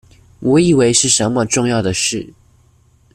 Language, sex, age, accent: Chinese, female, 19-29, 出生地：宜蘭縣